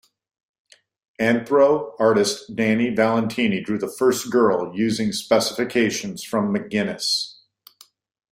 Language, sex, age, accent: English, male, 50-59, United States English